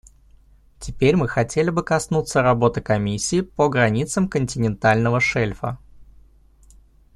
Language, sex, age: Russian, male, 30-39